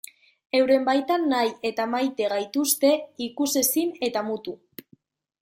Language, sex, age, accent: Basque, female, 19-29, Mendebalekoa (Araba, Bizkaia, Gipuzkoako mendebaleko herri batzuk)